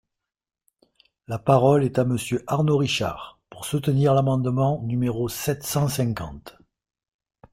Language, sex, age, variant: French, male, 50-59, Français de métropole